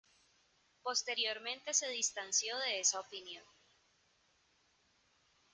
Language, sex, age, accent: Spanish, female, 30-39, Caribe: Cuba, Venezuela, Puerto Rico, República Dominicana, Panamá, Colombia caribeña, México caribeño, Costa del golfo de México